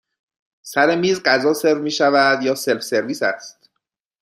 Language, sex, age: Persian, male, 30-39